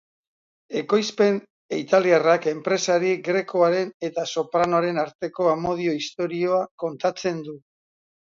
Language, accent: Basque, Mendebalekoa (Araba, Bizkaia, Gipuzkoako mendebaleko herri batzuk)